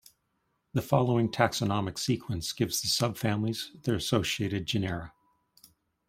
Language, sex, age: English, male, 40-49